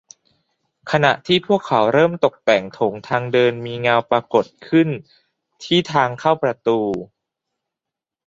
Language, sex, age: Thai, male, 19-29